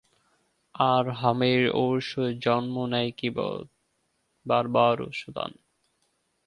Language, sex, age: Bengali, male, 19-29